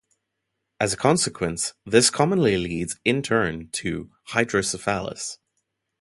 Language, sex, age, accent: English, male, 19-29, Southern African (South Africa, Zimbabwe, Namibia)